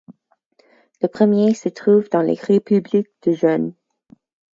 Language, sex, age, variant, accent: French, female, 19-29, Français d'Amérique du Nord, Français du Canada